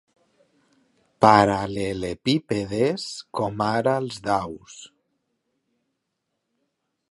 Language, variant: Catalan, Central